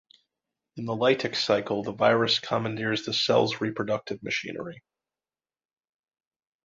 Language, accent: English, United States English